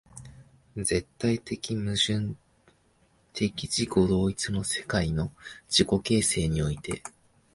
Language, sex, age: Japanese, male, 19-29